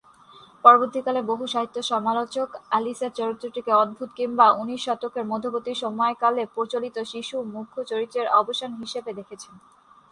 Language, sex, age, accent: Bengali, female, 19-29, Native